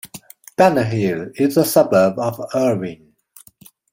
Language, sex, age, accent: English, male, 30-39, England English